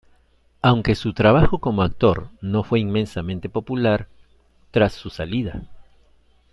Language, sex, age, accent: Spanish, male, 50-59, Andino-Pacífico: Colombia, Perú, Ecuador, oeste de Bolivia y Venezuela andina